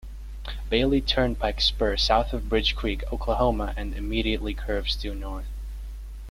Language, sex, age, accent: English, male, under 19, Canadian English